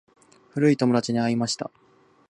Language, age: Japanese, 19-29